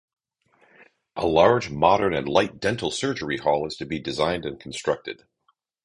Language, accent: English, United States English